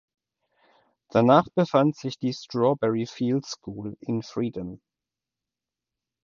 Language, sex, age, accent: German, male, 40-49, Deutschland Deutsch